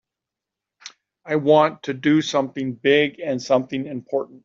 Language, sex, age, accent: English, male, 50-59, United States English